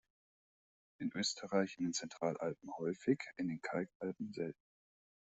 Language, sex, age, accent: German, male, 30-39, Deutschland Deutsch